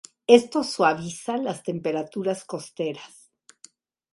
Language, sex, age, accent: Spanish, female, 60-69, México